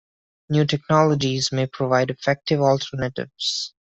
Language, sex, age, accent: English, male, 19-29, India and South Asia (India, Pakistan, Sri Lanka)